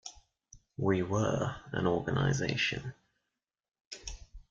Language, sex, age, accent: English, male, under 19, England English